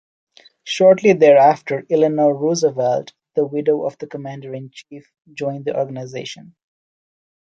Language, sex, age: English, male, 30-39